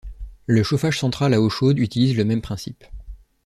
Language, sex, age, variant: French, male, 30-39, Français de métropole